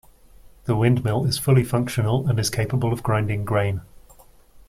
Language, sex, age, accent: English, male, 40-49, England English